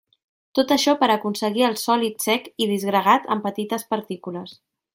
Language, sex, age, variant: Catalan, female, 19-29, Central